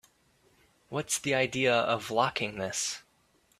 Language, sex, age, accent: English, male, 19-29, United States English